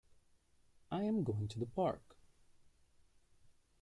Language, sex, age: English, male, 30-39